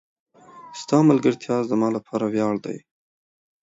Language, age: Pashto, 19-29